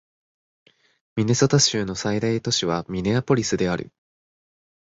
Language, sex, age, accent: Japanese, male, under 19, 標準語